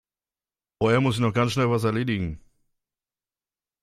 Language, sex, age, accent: German, male, 19-29, Deutschland Deutsch